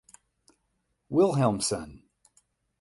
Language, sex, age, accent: English, male, 40-49, United States English; Midwestern